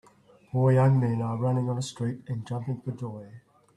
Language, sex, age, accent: English, male, 60-69, Australian English